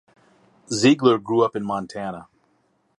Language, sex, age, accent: English, male, 40-49, United States English